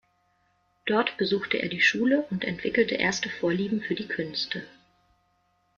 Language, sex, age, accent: German, female, 19-29, Deutschland Deutsch